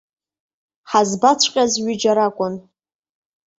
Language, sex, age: Abkhazian, female, 19-29